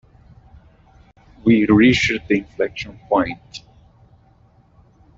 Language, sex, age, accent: English, male, 30-39, United States English